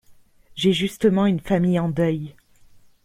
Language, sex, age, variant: French, male, 30-39, Français de métropole